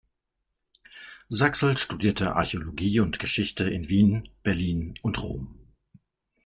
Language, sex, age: German, male, 50-59